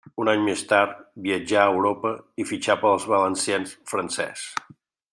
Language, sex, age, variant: Catalan, male, 50-59, Central